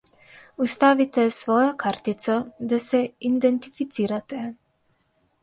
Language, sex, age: Slovenian, female, 19-29